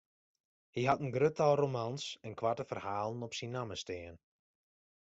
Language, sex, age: Western Frisian, male, 19-29